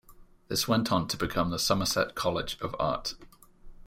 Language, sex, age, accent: English, male, 19-29, England English